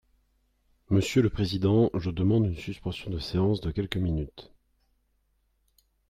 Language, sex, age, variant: French, male, 30-39, Français de métropole